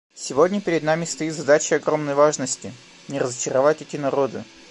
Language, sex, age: Russian, male, 19-29